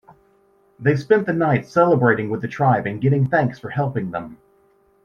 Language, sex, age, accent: English, male, 40-49, United States English